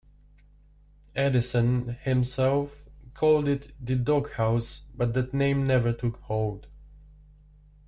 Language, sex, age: English, male, 19-29